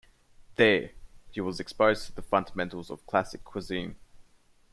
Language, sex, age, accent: English, male, 19-29, Australian English